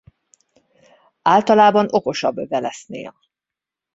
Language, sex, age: Hungarian, female, 40-49